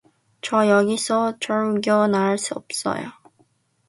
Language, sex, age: Korean, female, 19-29